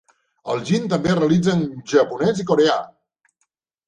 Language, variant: Catalan, Central